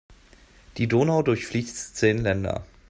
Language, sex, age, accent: German, male, 30-39, Deutschland Deutsch